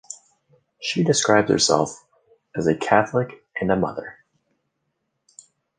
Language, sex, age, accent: English, male, 30-39, United States English